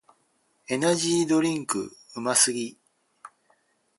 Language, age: Japanese, 50-59